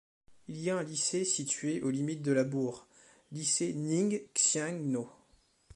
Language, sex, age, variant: French, male, 19-29, Français de métropole